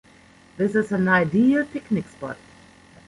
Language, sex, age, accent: English, female, 40-49, England English